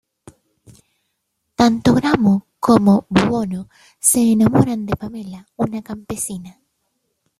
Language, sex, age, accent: Spanish, female, 19-29, América central